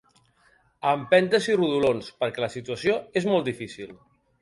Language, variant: Catalan, Central